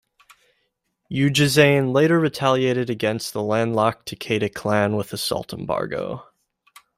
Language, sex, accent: English, male, United States English